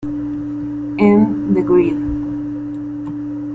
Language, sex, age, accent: Spanish, female, 30-39, Rioplatense: Argentina, Uruguay, este de Bolivia, Paraguay